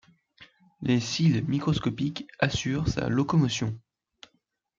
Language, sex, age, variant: French, male, under 19, Français de métropole